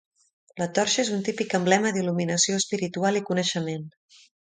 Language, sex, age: Catalan, female, 40-49